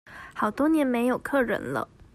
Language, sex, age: Chinese, female, 19-29